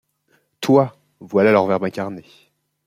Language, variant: French, Français de métropole